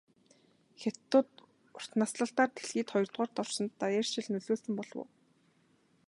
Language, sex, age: Mongolian, female, 19-29